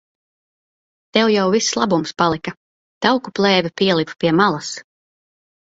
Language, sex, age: Latvian, female, 30-39